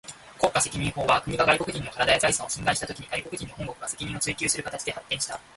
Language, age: Japanese, 19-29